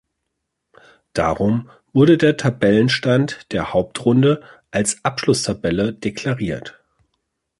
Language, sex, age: German, male, 40-49